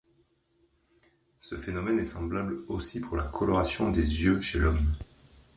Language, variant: French, Français de métropole